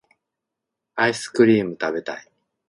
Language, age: Japanese, 40-49